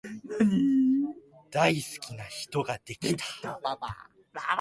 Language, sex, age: Japanese, male, 19-29